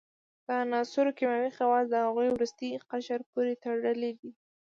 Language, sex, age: Pashto, female, under 19